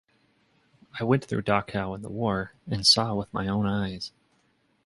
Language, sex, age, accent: English, male, 30-39, United States English